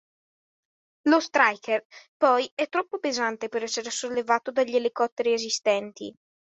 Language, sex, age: Italian, male, under 19